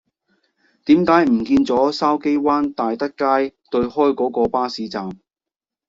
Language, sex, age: Cantonese, male, 40-49